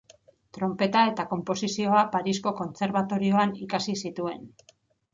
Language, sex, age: Basque, female, 50-59